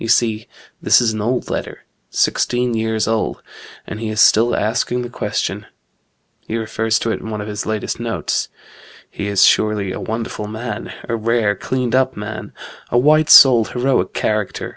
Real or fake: real